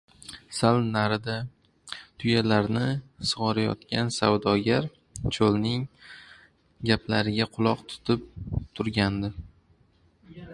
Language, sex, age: Uzbek, male, under 19